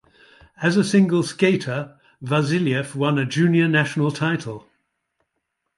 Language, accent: English, England English